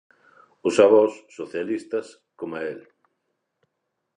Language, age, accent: Galician, 60-69, Normativo (estándar)